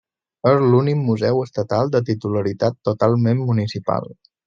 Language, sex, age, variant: Catalan, male, 19-29, Balear